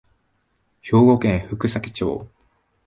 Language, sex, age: Japanese, male, 19-29